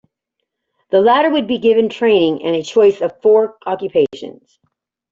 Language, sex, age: English, female, 40-49